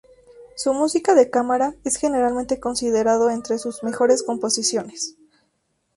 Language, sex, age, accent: Spanish, female, 19-29, México